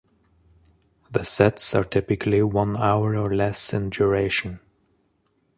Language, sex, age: English, male, 30-39